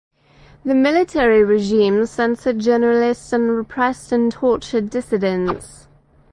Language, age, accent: English, 30-39, United States English; England English